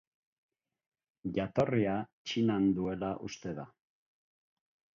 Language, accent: Basque, Erdialdekoa edo Nafarra (Gipuzkoa, Nafarroa)